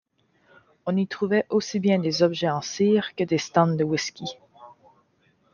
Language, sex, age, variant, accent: French, female, 19-29, Français d'Amérique du Nord, Français du Canada